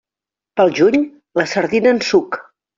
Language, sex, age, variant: Catalan, female, 50-59, Central